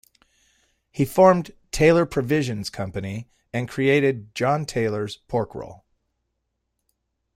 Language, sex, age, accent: English, male, 50-59, United States English